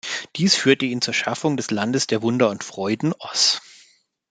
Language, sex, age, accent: German, male, 30-39, Deutschland Deutsch